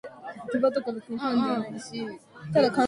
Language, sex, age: English, female, 19-29